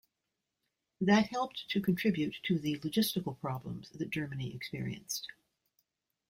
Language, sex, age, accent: English, female, 60-69, United States English